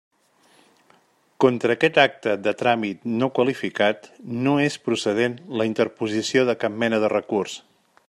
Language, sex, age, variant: Catalan, male, 40-49, Central